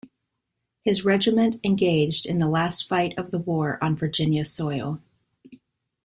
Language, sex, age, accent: English, female, 30-39, United States English